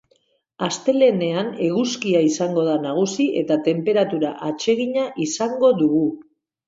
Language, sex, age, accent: Basque, female, 40-49, Mendebalekoa (Araba, Bizkaia, Gipuzkoako mendebaleko herri batzuk)